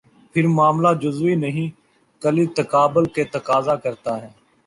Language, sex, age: Urdu, male, 19-29